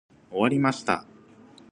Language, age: Japanese, 19-29